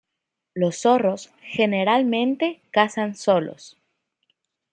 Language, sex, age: Spanish, female, 19-29